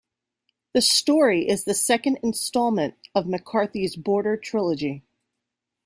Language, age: English, 30-39